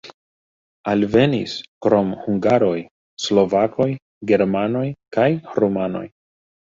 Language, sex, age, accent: Esperanto, male, 30-39, Internacia